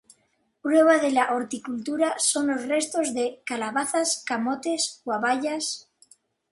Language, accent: Spanish, España: Norte peninsular (Asturias, Castilla y León, Cantabria, País Vasco, Navarra, Aragón, La Rioja, Guadalajara, Cuenca)